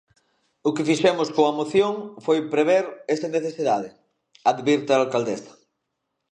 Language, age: Galician, 19-29